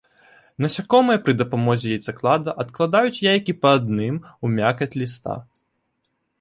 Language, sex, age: Belarusian, male, 19-29